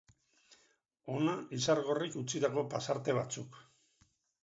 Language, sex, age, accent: Basque, male, 50-59, Mendebalekoa (Araba, Bizkaia, Gipuzkoako mendebaleko herri batzuk)